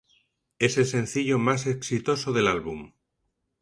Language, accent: Spanish, España: Centro-Sur peninsular (Madrid, Toledo, Castilla-La Mancha)